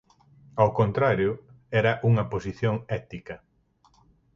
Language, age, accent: Galician, 40-49, Oriental (común en zona oriental)